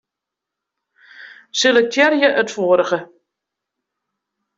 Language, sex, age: Western Frisian, female, 60-69